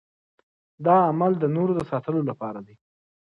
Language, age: Pashto, 19-29